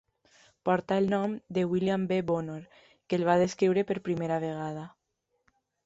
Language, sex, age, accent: Catalan, female, 19-29, valencià